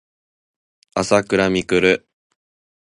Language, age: Japanese, 19-29